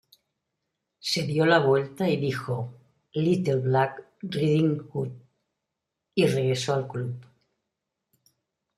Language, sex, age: Spanish, female, 70-79